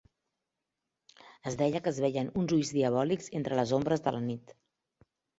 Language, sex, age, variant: Catalan, female, 40-49, Central